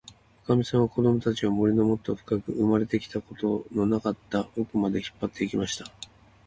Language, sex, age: Japanese, male, 50-59